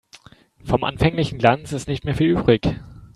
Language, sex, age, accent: German, male, 19-29, Deutschland Deutsch